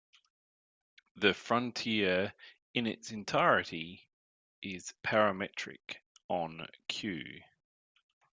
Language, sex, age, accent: English, male, 30-39, Australian English